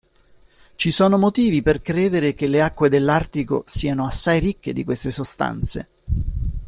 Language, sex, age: Italian, male, 50-59